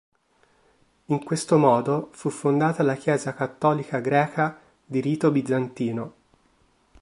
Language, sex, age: Italian, male, 19-29